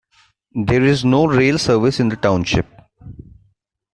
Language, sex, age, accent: English, male, 19-29, India and South Asia (India, Pakistan, Sri Lanka)